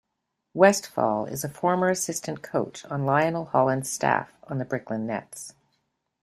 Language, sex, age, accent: English, female, 60-69, Canadian English